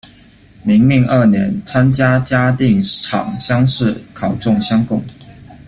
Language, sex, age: Chinese, male, 19-29